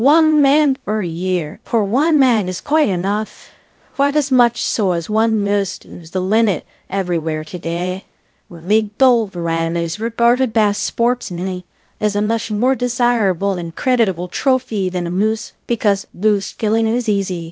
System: TTS, VITS